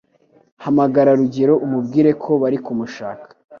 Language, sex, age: Kinyarwanda, male, under 19